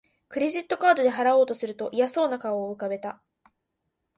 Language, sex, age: Japanese, female, under 19